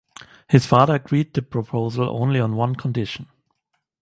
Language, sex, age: English, male, 30-39